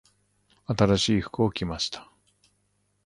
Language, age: Japanese, 50-59